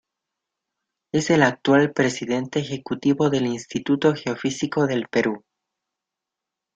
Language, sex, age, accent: Spanish, male, 19-29, Andino-Pacífico: Colombia, Perú, Ecuador, oeste de Bolivia y Venezuela andina